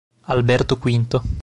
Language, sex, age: Italian, male, 19-29